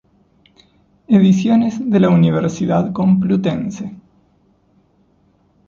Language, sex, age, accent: Spanish, male, 30-39, Rioplatense: Argentina, Uruguay, este de Bolivia, Paraguay